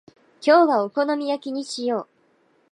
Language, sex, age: Japanese, female, 19-29